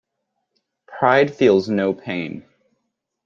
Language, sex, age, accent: English, male, under 19, United States English